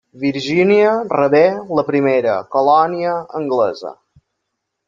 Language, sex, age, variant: Catalan, male, 19-29, Balear